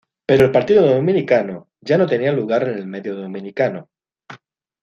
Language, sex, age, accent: Spanish, male, 40-49, España: Sur peninsular (Andalucia, Extremadura, Murcia)